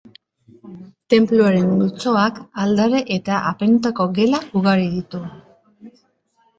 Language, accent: Basque, Mendebalekoa (Araba, Bizkaia, Gipuzkoako mendebaleko herri batzuk)